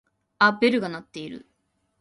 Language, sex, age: Japanese, female, 19-29